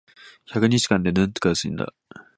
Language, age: Japanese, 19-29